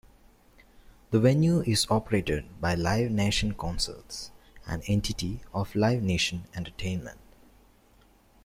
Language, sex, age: English, male, 19-29